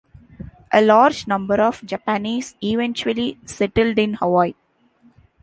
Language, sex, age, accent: English, female, 19-29, India and South Asia (India, Pakistan, Sri Lanka)